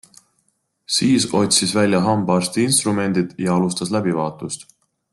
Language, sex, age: Estonian, male, 30-39